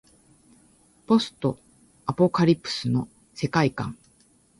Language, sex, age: Japanese, female, 50-59